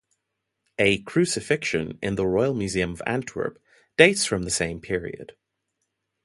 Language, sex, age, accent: English, male, 19-29, Southern African (South Africa, Zimbabwe, Namibia)